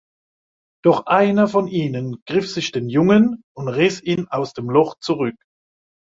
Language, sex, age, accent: German, male, 60-69, Deutschland Deutsch